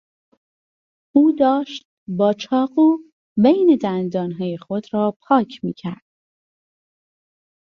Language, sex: Persian, female